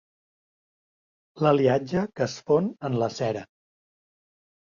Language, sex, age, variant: Catalan, male, 40-49, Central